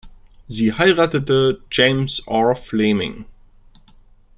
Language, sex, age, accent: German, male, 30-39, Deutschland Deutsch